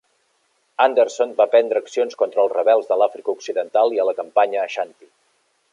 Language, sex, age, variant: Catalan, male, 40-49, Central